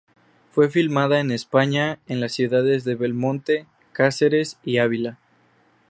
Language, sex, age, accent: Spanish, male, 19-29, México